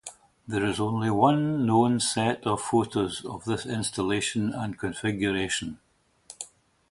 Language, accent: English, Scottish English